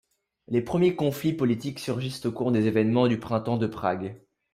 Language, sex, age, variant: French, male, under 19, Français de métropole